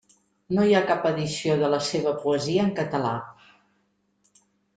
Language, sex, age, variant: Catalan, female, 50-59, Central